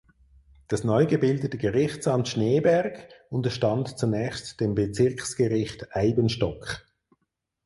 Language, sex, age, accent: German, male, 40-49, Schweizerdeutsch